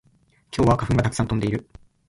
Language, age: Japanese, 19-29